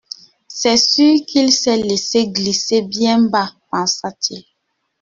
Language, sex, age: French, female, 19-29